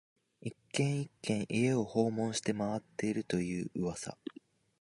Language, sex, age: Japanese, male, 19-29